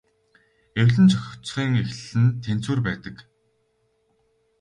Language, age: Mongolian, 19-29